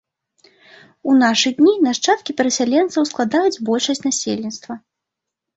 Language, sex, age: Belarusian, female, 30-39